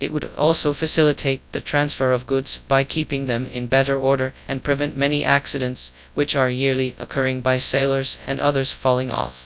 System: TTS, FastPitch